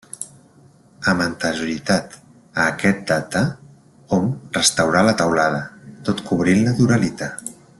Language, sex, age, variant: Catalan, male, 40-49, Central